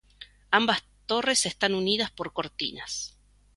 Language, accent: Spanish, Rioplatense: Argentina, Uruguay, este de Bolivia, Paraguay